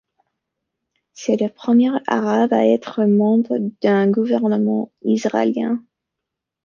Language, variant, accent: French, Français d'Amérique du Nord, Français des États-Unis